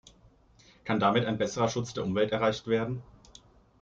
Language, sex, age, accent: German, male, 19-29, Deutschland Deutsch